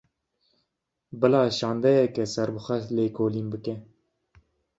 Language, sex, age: Kurdish, male, 19-29